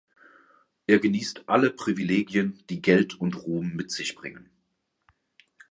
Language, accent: German, Deutschland Deutsch